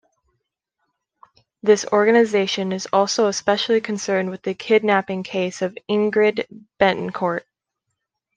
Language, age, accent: English, 19-29, United States English